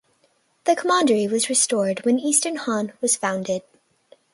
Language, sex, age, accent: English, female, under 19, United States English